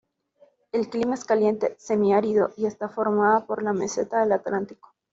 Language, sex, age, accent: Spanish, female, 19-29, América central